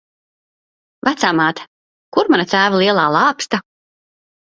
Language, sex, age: Latvian, female, 30-39